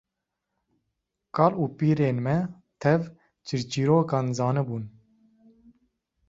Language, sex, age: Kurdish, male, 19-29